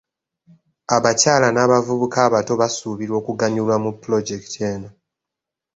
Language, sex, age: Ganda, male, 19-29